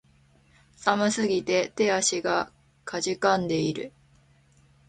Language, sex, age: Japanese, female, 19-29